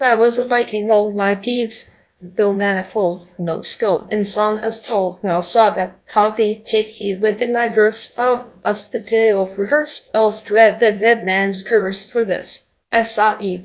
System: TTS, GlowTTS